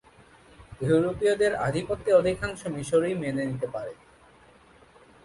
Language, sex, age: Bengali, male, 19-29